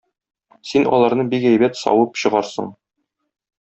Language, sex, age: Tatar, male, 30-39